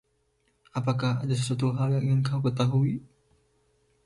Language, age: Indonesian, 19-29